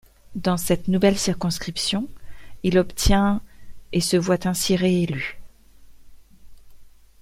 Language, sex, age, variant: French, female, 40-49, Français de métropole